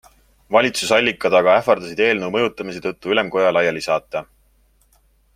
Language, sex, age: Estonian, male, 30-39